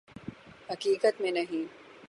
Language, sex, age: Urdu, female, 19-29